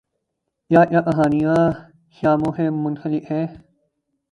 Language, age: Urdu, 19-29